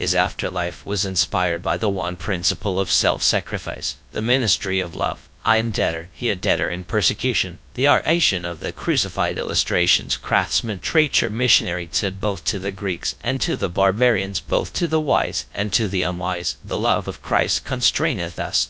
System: TTS, GradTTS